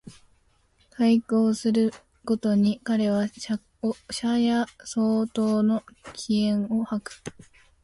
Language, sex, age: Japanese, female, under 19